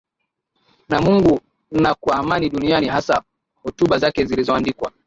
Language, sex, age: Swahili, male, 19-29